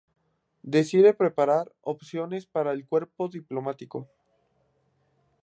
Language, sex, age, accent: Spanish, male, 19-29, México